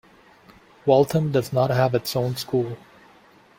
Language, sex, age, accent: English, male, 19-29, United States English